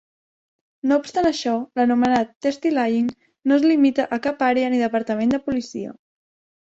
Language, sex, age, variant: Catalan, female, under 19, Central